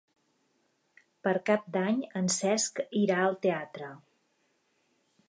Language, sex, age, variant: Catalan, female, 40-49, Septentrional